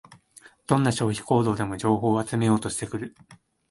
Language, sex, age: Japanese, male, 19-29